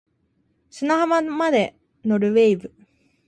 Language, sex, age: Japanese, female, 19-29